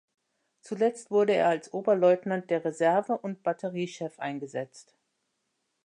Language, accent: German, Deutschland Deutsch